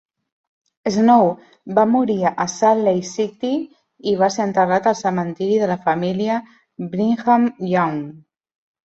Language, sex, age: Catalan, female, 30-39